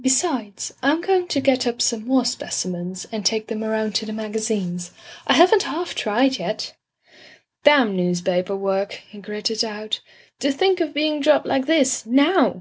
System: none